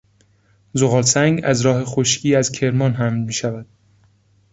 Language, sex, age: Persian, male, 19-29